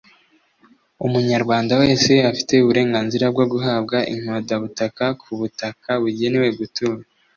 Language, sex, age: Kinyarwanda, male, 19-29